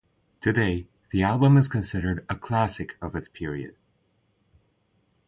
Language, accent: English, United States English